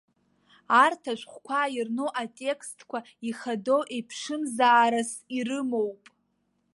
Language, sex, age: Abkhazian, female, under 19